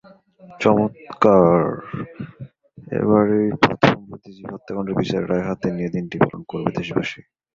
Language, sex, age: Bengali, male, 19-29